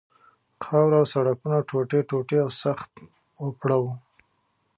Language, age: Pashto, 30-39